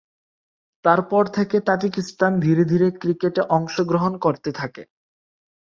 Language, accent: Bengali, Bangladeshi; শুদ্ধ বাংলা